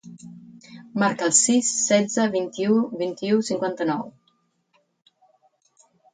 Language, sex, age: Catalan, female, 50-59